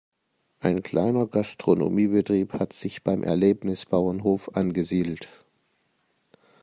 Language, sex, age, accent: German, male, 50-59, Deutschland Deutsch